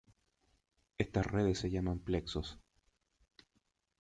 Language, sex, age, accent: Spanish, male, 30-39, Chileno: Chile, Cuyo